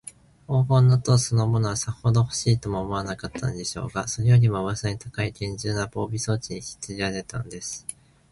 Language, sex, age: Japanese, male, 19-29